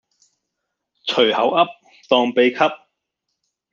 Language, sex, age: Cantonese, male, 30-39